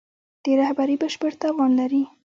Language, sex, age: Pashto, female, 19-29